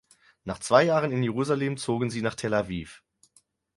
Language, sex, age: German, male, 30-39